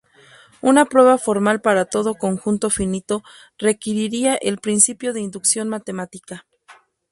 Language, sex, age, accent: Spanish, female, 30-39, México